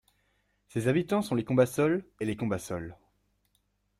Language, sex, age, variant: French, male, under 19, Français de métropole